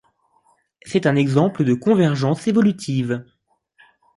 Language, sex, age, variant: French, male, under 19, Français de métropole